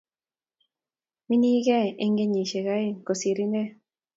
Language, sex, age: Kalenjin, female, 19-29